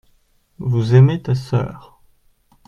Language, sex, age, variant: French, male, 19-29, Français de métropole